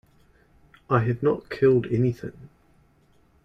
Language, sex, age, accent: English, male, 40-49, New Zealand English